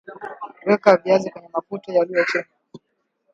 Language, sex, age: Swahili, male, 19-29